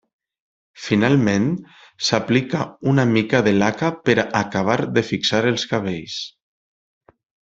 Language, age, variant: Catalan, 30-39, Nord-Occidental